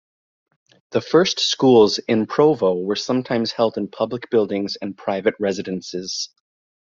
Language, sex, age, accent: English, male, 30-39, United States English